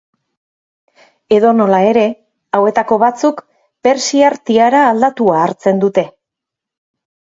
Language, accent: Basque, Erdialdekoa edo Nafarra (Gipuzkoa, Nafarroa)